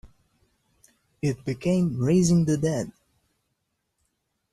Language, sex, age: English, male, under 19